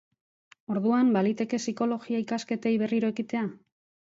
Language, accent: Basque, Erdialdekoa edo Nafarra (Gipuzkoa, Nafarroa)